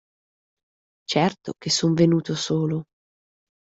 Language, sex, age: Italian, female, 30-39